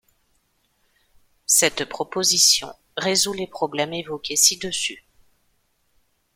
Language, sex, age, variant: French, female, 40-49, Français de métropole